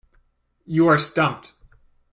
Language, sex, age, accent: English, male, 19-29, Canadian English